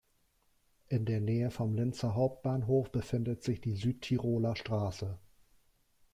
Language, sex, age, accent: German, male, 40-49, Deutschland Deutsch